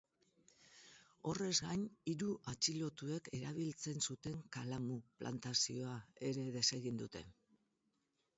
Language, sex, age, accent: Basque, female, 60-69, Mendebalekoa (Araba, Bizkaia, Gipuzkoako mendebaleko herri batzuk)